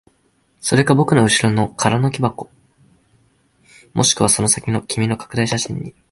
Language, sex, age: Japanese, male, 19-29